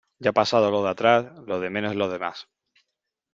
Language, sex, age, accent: Spanish, male, 19-29, España: Sur peninsular (Andalucia, Extremadura, Murcia)